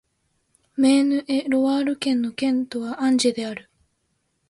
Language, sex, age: Japanese, female, under 19